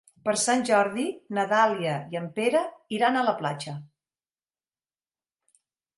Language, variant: Catalan, Central